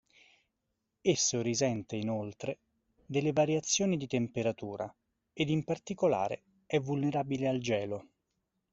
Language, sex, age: Italian, male, 40-49